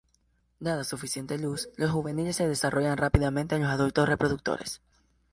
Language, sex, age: Spanish, male, under 19